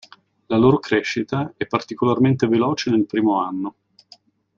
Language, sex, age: Italian, male, 40-49